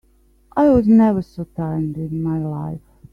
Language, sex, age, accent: English, female, 50-59, Australian English